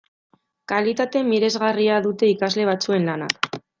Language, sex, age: Basque, female, 19-29